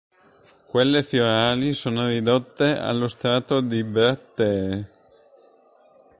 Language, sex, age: Italian, male, 19-29